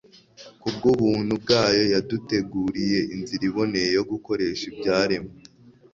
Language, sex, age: Kinyarwanda, male, under 19